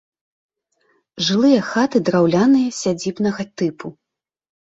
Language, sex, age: Belarusian, female, 19-29